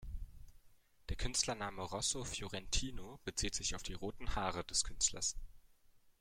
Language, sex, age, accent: German, male, under 19, Deutschland Deutsch